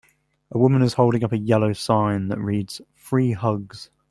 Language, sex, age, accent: English, male, 19-29, England English